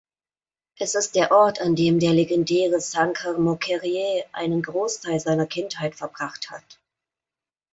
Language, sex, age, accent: German, female, 30-39, Deutschland Deutsch